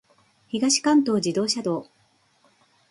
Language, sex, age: Japanese, female, 40-49